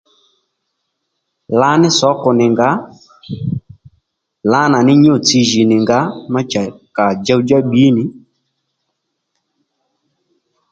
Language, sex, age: Lendu, male, 30-39